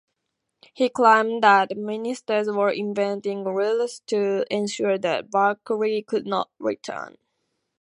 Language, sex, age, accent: English, female, under 19, England English